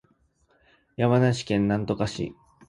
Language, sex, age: Japanese, male, 19-29